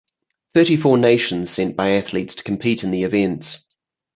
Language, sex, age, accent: English, male, 30-39, England English; New Zealand English